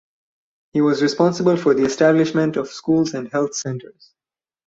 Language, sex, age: English, male, 19-29